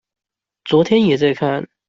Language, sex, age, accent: Chinese, male, 19-29, 出生地：新北市